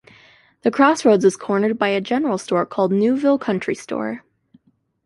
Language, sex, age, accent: English, female, 19-29, United States English